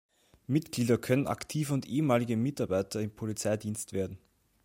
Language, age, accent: German, 19-29, Österreichisches Deutsch